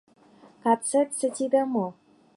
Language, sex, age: Mari, female, 19-29